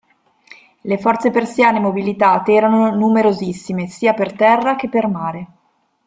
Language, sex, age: Italian, female, 40-49